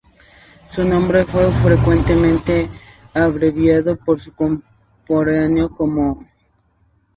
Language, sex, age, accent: Spanish, female, 19-29, México